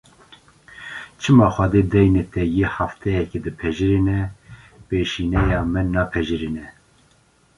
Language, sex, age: Kurdish, male, 30-39